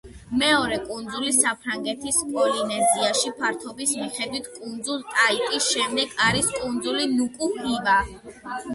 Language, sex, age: Georgian, female, under 19